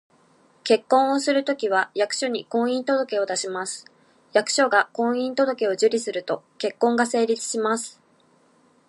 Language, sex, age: Japanese, female, 19-29